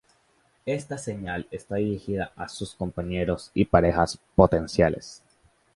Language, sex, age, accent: Spanish, male, under 19, América central